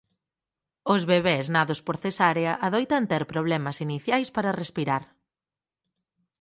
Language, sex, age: Galician, female, 30-39